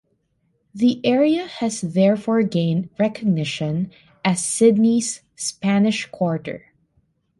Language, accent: English, Filipino